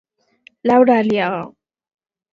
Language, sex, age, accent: Galician, female, 19-29, Atlántico (seseo e gheada)